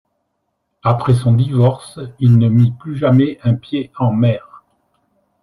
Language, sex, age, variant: French, male, 60-69, Français de métropole